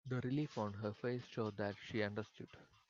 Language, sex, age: English, male, 19-29